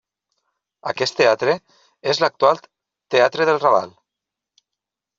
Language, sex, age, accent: Catalan, male, 50-59, valencià